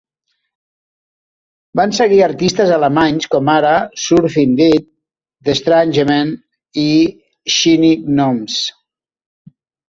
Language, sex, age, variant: Catalan, male, 60-69, Central